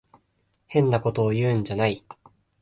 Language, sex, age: Japanese, male, 19-29